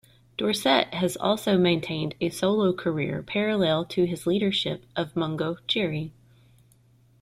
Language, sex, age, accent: English, female, 30-39, United States English